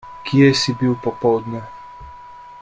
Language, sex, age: Slovenian, male, 30-39